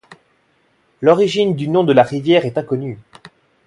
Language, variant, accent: French, Français d'Europe, Français de Suisse